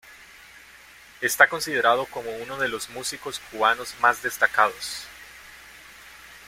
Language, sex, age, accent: Spanish, male, 19-29, Andino-Pacífico: Colombia, Perú, Ecuador, oeste de Bolivia y Venezuela andina